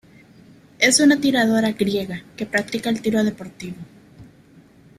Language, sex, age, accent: Spanish, female, 19-29, México